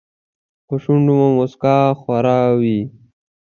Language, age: Pashto, 19-29